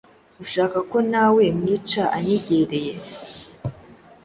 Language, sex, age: Kinyarwanda, female, under 19